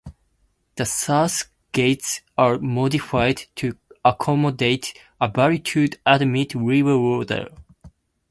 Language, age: English, 19-29